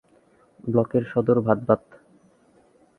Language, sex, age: Bengali, male, 19-29